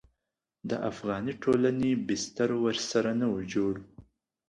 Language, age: Pashto, 19-29